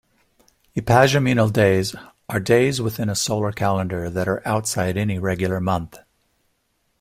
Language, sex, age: English, male, 60-69